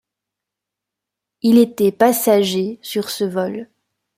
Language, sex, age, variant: French, female, 19-29, Français de métropole